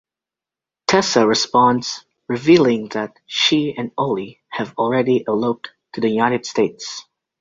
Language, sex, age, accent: English, male, under 19, England English